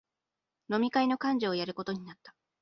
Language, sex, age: Japanese, female, 19-29